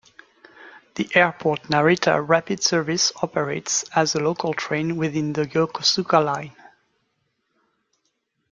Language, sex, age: English, male, 30-39